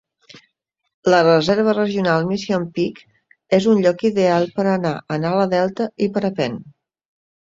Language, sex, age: Catalan, female, 50-59